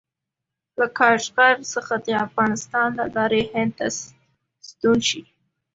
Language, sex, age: Pashto, female, under 19